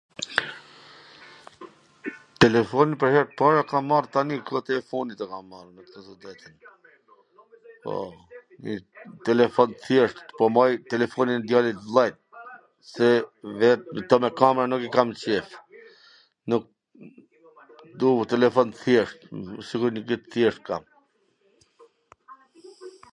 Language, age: Gheg Albanian, 40-49